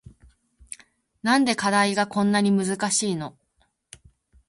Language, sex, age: Japanese, female, 19-29